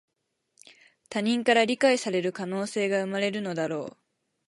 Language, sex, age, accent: Japanese, female, 19-29, 標準語